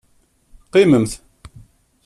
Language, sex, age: Kabyle, male, 50-59